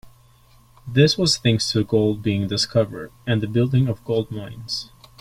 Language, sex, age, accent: English, male, 19-29, United States English